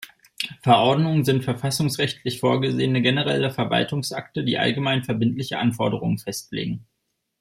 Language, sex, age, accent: German, male, 30-39, Deutschland Deutsch